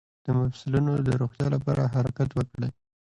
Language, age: Pashto, 19-29